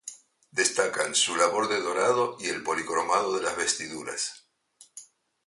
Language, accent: Spanish, Rioplatense: Argentina, Uruguay, este de Bolivia, Paraguay